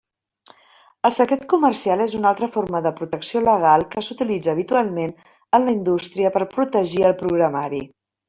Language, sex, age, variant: Catalan, female, 50-59, Central